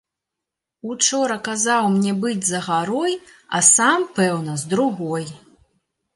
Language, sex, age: Belarusian, female, 30-39